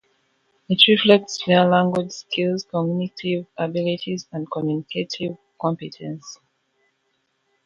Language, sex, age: English, female, 30-39